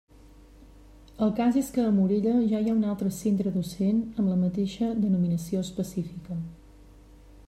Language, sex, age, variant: Catalan, female, 40-49, Central